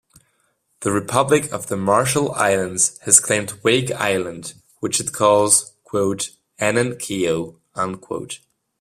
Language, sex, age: English, male, 19-29